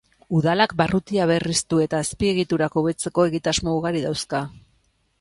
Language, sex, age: Basque, female, 40-49